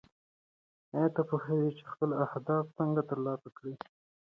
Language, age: Pashto, 19-29